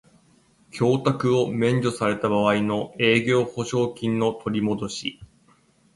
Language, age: Japanese, 30-39